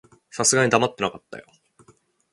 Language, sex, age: Japanese, male, 30-39